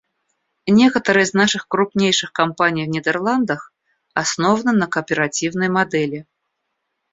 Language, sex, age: Russian, female, 40-49